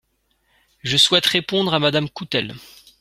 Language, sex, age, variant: French, male, 30-39, Français de métropole